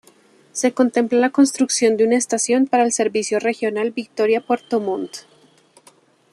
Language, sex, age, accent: Spanish, female, 30-39, Caribe: Cuba, Venezuela, Puerto Rico, República Dominicana, Panamá, Colombia caribeña, México caribeño, Costa del golfo de México